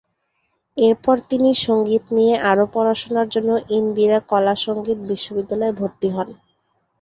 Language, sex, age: Bengali, female, 19-29